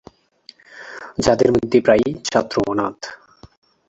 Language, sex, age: Bengali, male, 19-29